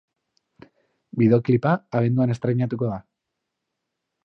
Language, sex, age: Basque, male, 30-39